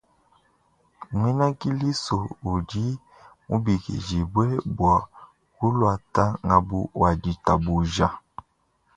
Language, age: Luba-Lulua, 19-29